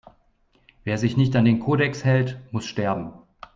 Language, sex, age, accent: German, male, 30-39, Deutschland Deutsch